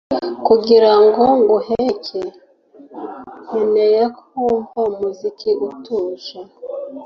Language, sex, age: Kinyarwanda, female, 40-49